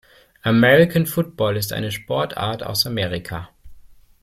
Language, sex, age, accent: German, male, 19-29, Deutschland Deutsch